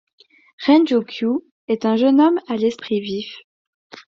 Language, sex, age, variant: French, female, 19-29, Français de métropole